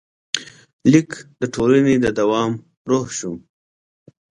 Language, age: Pashto, 40-49